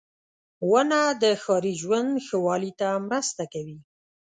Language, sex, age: Pashto, female, 50-59